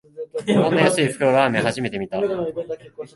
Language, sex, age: Japanese, male, under 19